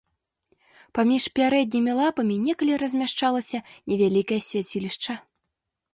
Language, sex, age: Belarusian, female, 19-29